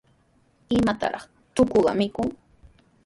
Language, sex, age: Sihuas Ancash Quechua, female, 19-29